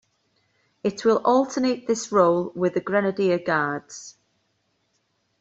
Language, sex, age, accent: English, female, 40-49, Welsh English